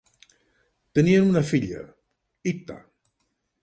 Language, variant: Catalan, Central